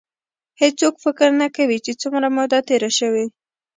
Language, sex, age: Pashto, female, 19-29